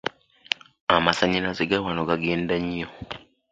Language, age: Ganda, under 19